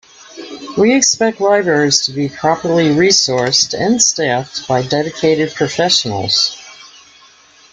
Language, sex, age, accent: English, female, 60-69, United States English